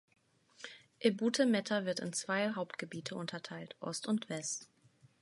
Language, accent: German, Deutschland Deutsch